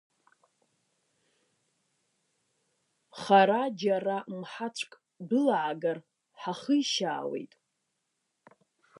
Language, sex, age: Abkhazian, female, 30-39